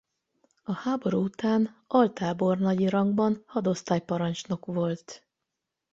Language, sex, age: Hungarian, female, 50-59